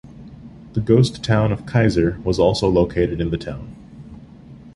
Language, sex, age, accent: English, male, 19-29, United States English